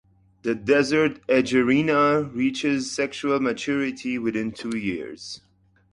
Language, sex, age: English, male, 19-29